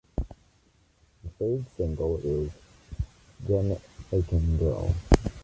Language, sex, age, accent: English, male, under 19, United States English